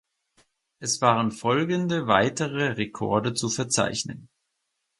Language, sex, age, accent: German, male, 30-39, Deutschland Deutsch